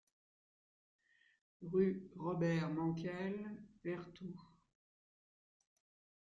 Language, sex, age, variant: French, female, 60-69, Français de métropole